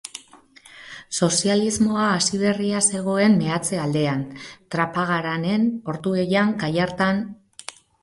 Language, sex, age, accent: Basque, female, 50-59, Mendebalekoa (Araba, Bizkaia, Gipuzkoako mendebaleko herri batzuk)